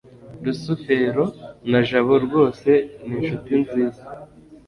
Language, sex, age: Kinyarwanda, male, 19-29